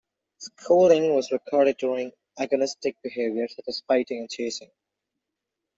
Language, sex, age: English, male, under 19